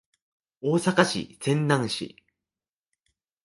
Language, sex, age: Japanese, male, 19-29